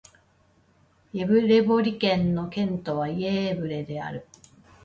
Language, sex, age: Japanese, female, 30-39